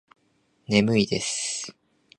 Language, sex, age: Japanese, male, 19-29